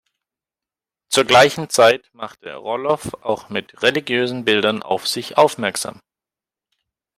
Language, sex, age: German, male, 30-39